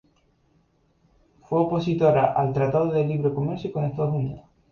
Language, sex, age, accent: Spanish, male, 19-29, España: Islas Canarias